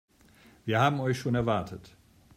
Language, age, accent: German, 50-59, Deutschland Deutsch